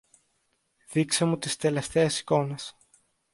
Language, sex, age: Greek, male, under 19